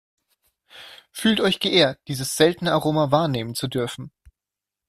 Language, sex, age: German, male, 19-29